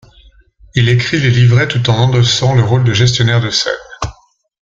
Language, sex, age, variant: French, male, 50-59, Français de métropole